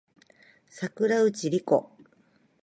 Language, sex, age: Japanese, female, 50-59